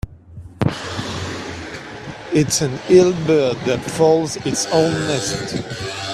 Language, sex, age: English, male, 30-39